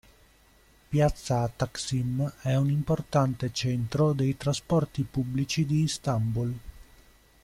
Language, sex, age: Italian, male, 30-39